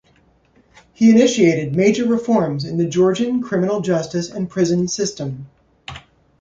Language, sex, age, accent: English, male, 30-39, United States English